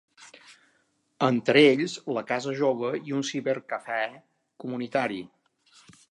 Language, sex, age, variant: Catalan, male, 50-59, Balear